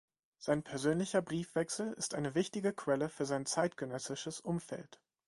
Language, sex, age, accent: German, male, 19-29, Deutschland Deutsch